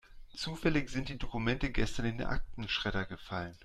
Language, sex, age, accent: German, male, 40-49, Deutschland Deutsch